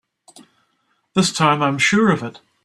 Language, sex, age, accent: English, male, 60-69, New Zealand English